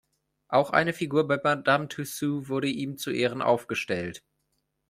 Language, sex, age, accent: German, male, 19-29, Deutschland Deutsch